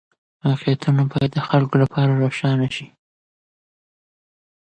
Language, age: Pashto, under 19